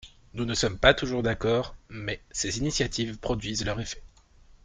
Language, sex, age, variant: French, male, 30-39, Français de métropole